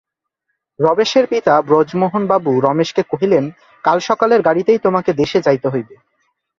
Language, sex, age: Bengali, male, 19-29